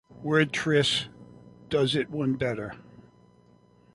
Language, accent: English, United States English